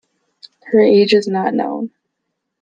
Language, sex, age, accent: English, female, under 19, United States English